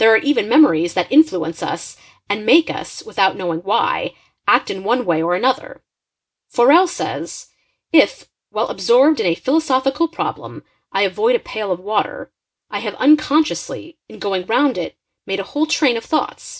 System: none